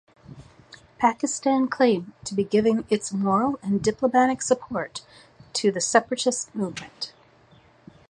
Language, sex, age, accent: English, female, 40-49, United States English